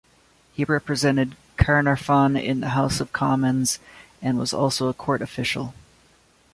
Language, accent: English, United States English